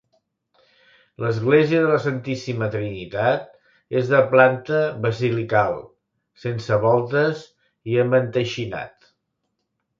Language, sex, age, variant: Catalan, male, 60-69, Central